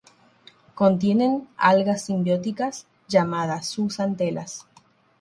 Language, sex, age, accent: Spanish, female, 19-29, Rioplatense: Argentina, Uruguay, este de Bolivia, Paraguay